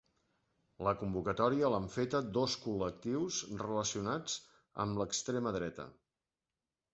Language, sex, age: Catalan, male, 50-59